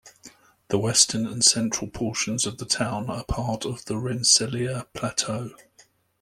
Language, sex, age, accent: English, male, 50-59, England English